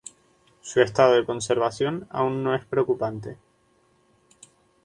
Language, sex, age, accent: Spanish, male, 19-29, España: Islas Canarias